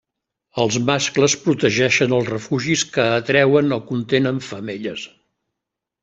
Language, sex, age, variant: Catalan, male, 70-79, Central